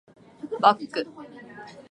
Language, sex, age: Japanese, female, 19-29